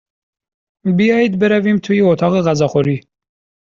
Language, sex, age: Persian, male, 19-29